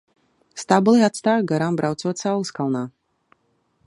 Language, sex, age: Latvian, female, 30-39